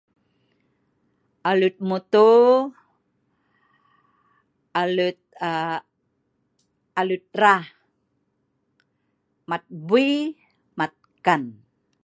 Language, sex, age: Sa'ban, female, 50-59